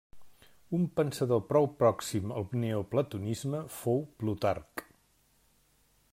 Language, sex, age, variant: Catalan, male, 50-59, Central